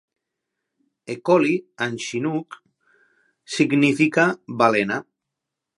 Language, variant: Catalan, Central